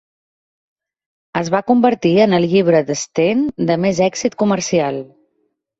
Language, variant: Catalan, Central